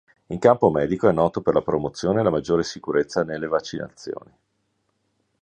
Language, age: Italian, 50-59